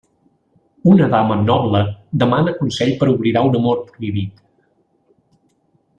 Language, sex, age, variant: Catalan, male, 50-59, Central